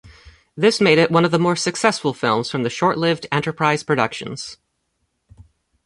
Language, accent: English, United States English